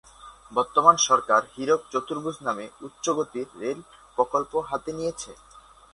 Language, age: Bengali, 19-29